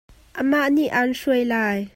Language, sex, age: Hakha Chin, female, 19-29